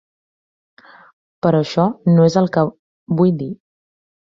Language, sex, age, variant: Catalan, female, 19-29, Central